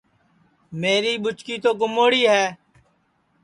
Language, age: Sansi, 19-29